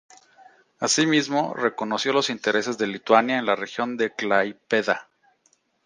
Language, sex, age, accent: Spanish, male, 40-49, México